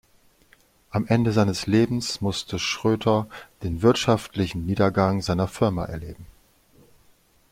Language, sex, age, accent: German, male, 40-49, Deutschland Deutsch